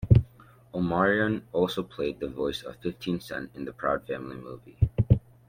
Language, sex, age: English, male, under 19